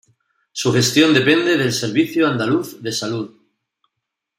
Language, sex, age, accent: Spanish, male, 50-59, España: Sur peninsular (Andalucia, Extremadura, Murcia)